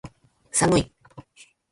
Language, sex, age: Japanese, female, 40-49